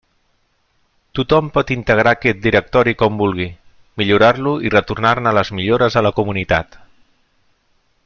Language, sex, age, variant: Catalan, male, 40-49, Central